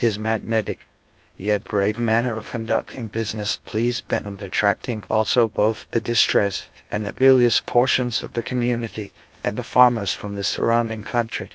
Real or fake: fake